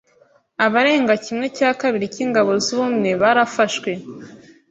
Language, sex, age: Kinyarwanda, female, 19-29